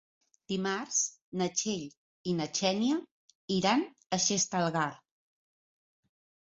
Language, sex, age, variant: Catalan, female, 40-49, Central